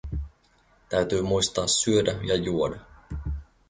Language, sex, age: Finnish, male, 30-39